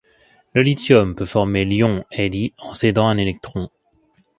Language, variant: French, Français de métropole